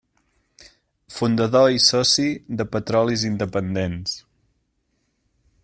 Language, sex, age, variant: Catalan, male, 19-29, Central